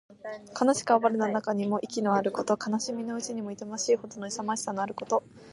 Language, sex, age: Japanese, female, 19-29